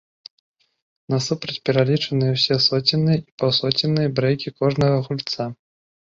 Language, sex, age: Belarusian, male, 19-29